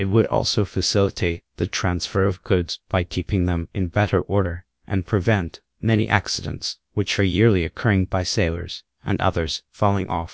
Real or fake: fake